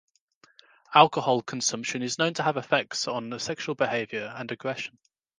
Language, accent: English, England English